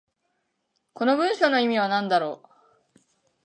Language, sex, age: Japanese, female, 19-29